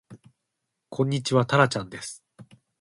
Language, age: Japanese, 19-29